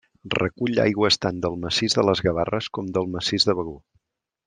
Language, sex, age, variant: Catalan, male, 40-49, Central